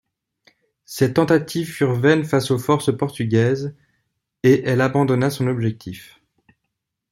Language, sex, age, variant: French, male, 40-49, Français de métropole